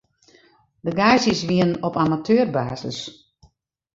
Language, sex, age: Western Frisian, female, 60-69